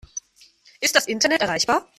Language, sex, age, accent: German, female, 19-29, Deutschland Deutsch